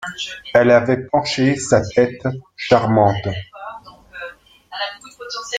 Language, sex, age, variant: French, male, 50-59, Français de métropole